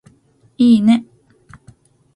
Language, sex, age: Japanese, female, 19-29